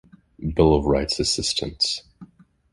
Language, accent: English, United States English